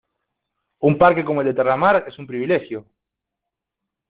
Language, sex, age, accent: Spanish, male, 40-49, Rioplatense: Argentina, Uruguay, este de Bolivia, Paraguay